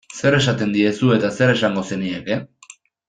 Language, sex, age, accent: Basque, male, 19-29, Erdialdekoa edo Nafarra (Gipuzkoa, Nafarroa)